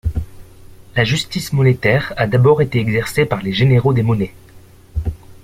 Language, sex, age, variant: French, male, 19-29, Français de métropole